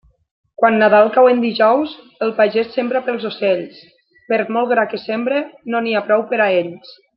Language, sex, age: Catalan, female, 30-39